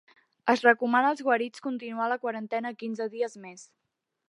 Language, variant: Catalan, Central